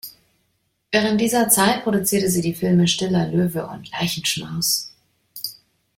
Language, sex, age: German, female, 30-39